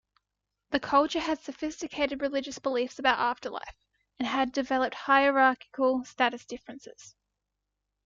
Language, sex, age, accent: English, female, 19-29, Australian English